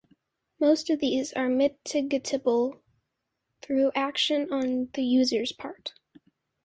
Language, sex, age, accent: English, female, under 19, United States English